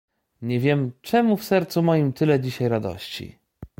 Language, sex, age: Polish, male, 30-39